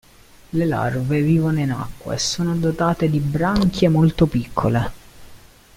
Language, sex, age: Italian, male, 19-29